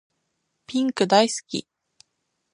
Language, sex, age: Japanese, female, 19-29